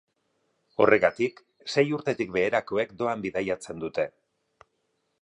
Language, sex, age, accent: Basque, male, 50-59, Erdialdekoa edo Nafarra (Gipuzkoa, Nafarroa)